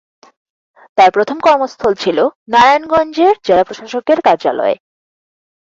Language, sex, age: Bengali, female, 19-29